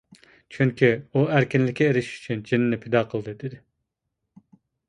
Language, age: Uyghur, 40-49